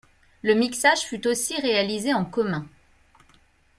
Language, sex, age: French, female, 40-49